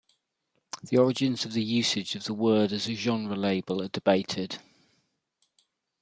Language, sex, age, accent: English, male, 40-49, England English